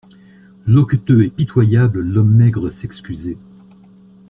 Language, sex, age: French, male, 60-69